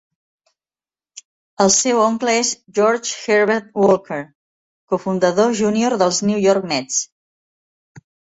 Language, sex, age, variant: Catalan, female, 50-59, Central